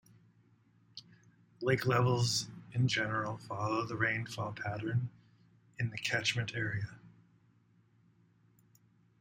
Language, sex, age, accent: English, male, 50-59, United States English